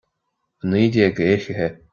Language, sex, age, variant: Irish, male, 30-39, Gaeilge Chonnacht